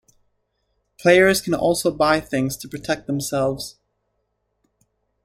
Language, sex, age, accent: English, male, 19-29, United States English